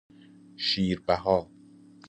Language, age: Persian, 30-39